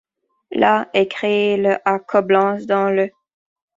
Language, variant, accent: French, Français d'Amérique du Nord, Français du Canada